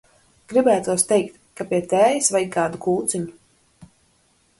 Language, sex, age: Latvian, female, 19-29